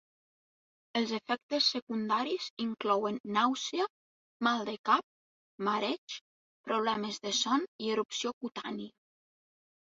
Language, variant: Catalan, Septentrional